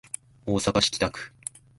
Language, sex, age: Japanese, male, 19-29